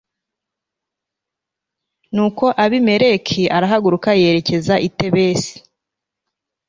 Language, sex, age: Kinyarwanda, female, 19-29